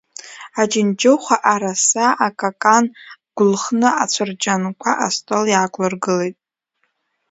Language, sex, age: Abkhazian, female, under 19